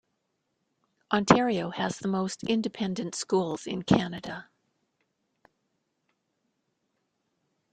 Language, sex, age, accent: English, female, 50-59, Canadian English